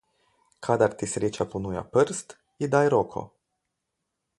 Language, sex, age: Slovenian, male, 40-49